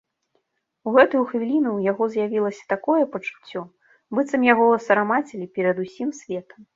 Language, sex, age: Belarusian, female, 30-39